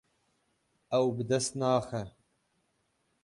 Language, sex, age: Kurdish, male, 30-39